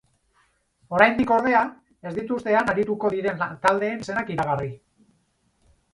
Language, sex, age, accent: Basque, male, 50-59, Mendebalekoa (Araba, Bizkaia, Gipuzkoako mendebaleko herri batzuk)